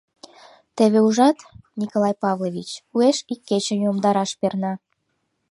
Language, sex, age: Mari, female, 19-29